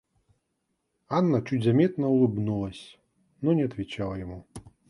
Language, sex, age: Russian, male, 40-49